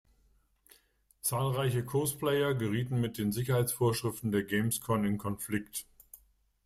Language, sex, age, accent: German, male, 60-69, Deutschland Deutsch